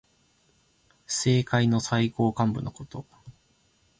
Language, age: Japanese, 19-29